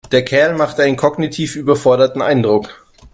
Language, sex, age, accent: German, male, 30-39, Deutschland Deutsch